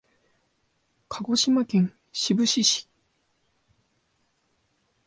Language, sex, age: Japanese, male, 19-29